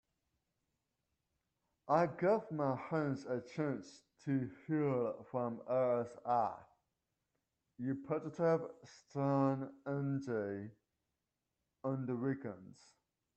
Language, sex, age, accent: English, male, 30-39, United States English